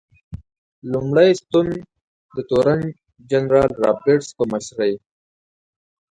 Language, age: Pashto, 19-29